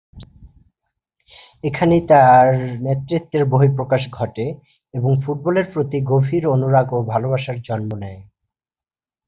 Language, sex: Bengali, male